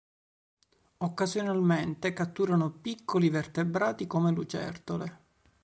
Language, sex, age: Italian, male, 30-39